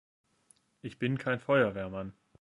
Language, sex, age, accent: German, male, 19-29, Deutschland Deutsch